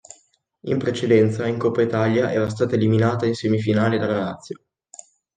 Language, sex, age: Italian, male, under 19